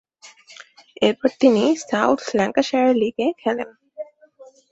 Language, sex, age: Bengali, female, 19-29